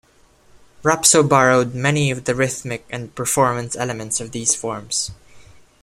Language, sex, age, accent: English, male, 19-29, Filipino